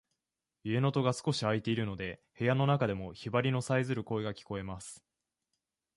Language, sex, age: Japanese, male, 19-29